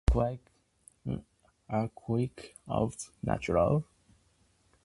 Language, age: English, under 19